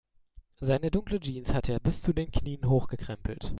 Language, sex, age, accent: German, male, 19-29, Deutschland Deutsch